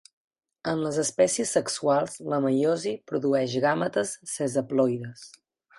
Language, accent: Catalan, gironí